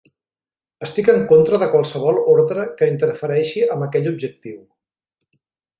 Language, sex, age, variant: Catalan, male, 40-49, Central